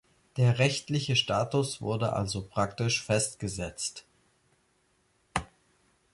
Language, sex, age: German, male, under 19